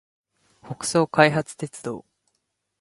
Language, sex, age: Japanese, male, 19-29